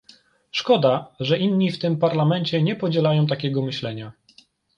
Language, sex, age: Polish, male, 30-39